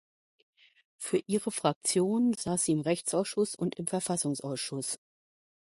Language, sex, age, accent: German, female, 50-59, Deutschland Deutsch